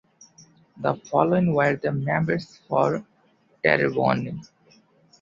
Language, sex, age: English, male, under 19